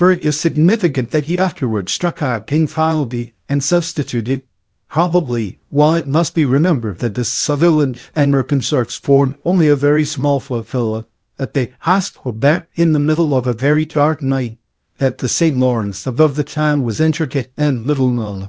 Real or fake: fake